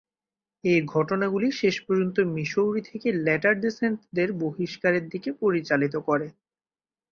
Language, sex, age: Bengali, male, 19-29